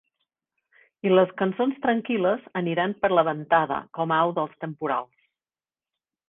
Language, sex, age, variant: Catalan, female, 50-59, Central